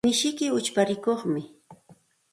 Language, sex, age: Santa Ana de Tusi Pasco Quechua, female, 40-49